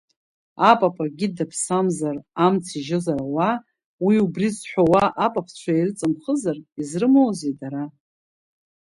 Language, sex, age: Abkhazian, female, 40-49